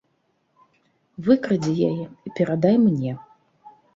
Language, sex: Belarusian, female